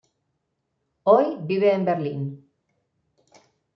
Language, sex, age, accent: Spanish, female, 40-49, España: Norte peninsular (Asturias, Castilla y León, Cantabria, País Vasco, Navarra, Aragón, La Rioja, Guadalajara, Cuenca)